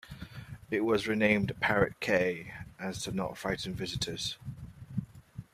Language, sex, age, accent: English, male, 30-39, England English